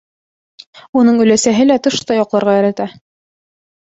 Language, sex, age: Bashkir, female, 19-29